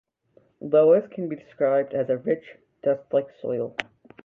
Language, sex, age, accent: English, male, under 19, United States English